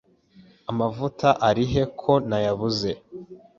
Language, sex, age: Kinyarwanda, male, 19-29